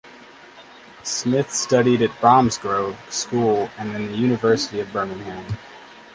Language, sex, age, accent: English, male, 30-39, United States English